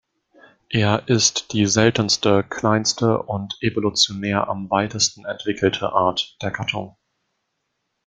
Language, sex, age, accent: German, male, 19-29, Deutschland Deutsch